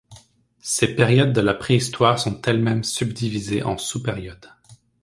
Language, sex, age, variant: French, male, 19-29, Français de métropole